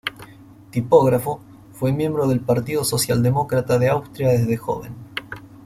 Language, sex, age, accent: Spanish, male, 40-49, Rioplatense: Argentina, Uruguay, este de Bolivia, Paraguay